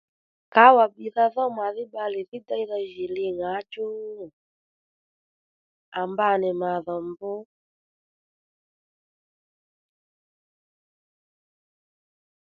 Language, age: Lendu, 19-29